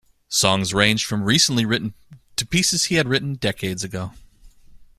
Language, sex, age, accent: English, male, 30-39, United States English